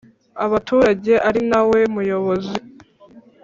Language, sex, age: Kinyarwanda, female, under 19